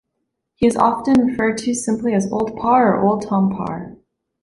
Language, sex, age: English, female, 19-29